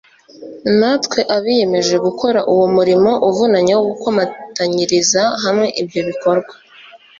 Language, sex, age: Kinyarwanda, female, 40-49